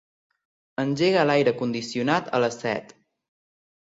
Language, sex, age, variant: Catalan, male, under 19, Central